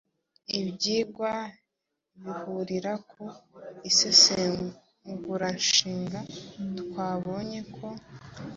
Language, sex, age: Kinyarwanda, female, 19-29